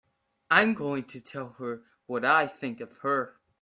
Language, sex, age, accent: English, male, under 19, United States English